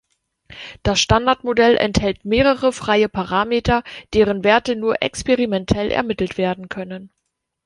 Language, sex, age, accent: German, female, 30-39, Deutschland Deutsch